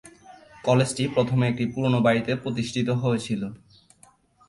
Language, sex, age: Bengali, male, 19-29